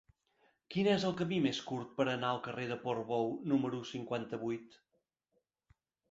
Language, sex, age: Catalan, male, 50-59